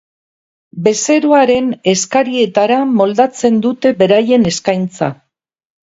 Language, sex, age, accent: Basque, female, 60-69, Mendebalekoa (Araba, Bizkaia, Gipuzkoako mendebaleko herri batzuk)